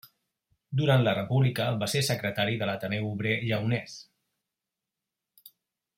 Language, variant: Catalan, Central